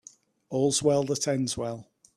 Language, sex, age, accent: English, male, 40-49, England English